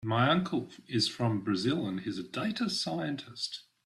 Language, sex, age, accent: English, male, 50-59, Australian English